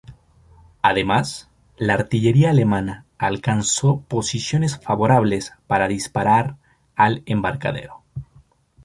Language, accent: Spanish, México